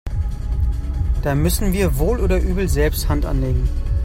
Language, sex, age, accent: German, male, 30-39, Deutschland Deutsch